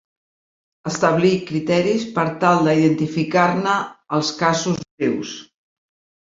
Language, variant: Catalan, Central